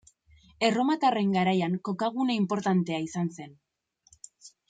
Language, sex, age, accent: Basque, female, 19-29, Erdialdekoa edo Nafarra (Gipuzkoa, Nafarroa)